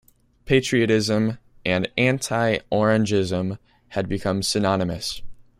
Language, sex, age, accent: English, male, under 19, United States English